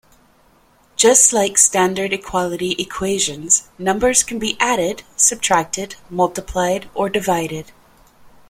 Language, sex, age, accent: English, female, 40-49, United States English